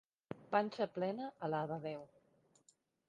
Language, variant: Catalan, Central